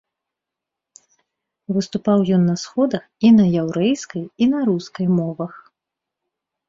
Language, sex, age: Belarusian, female, 30-39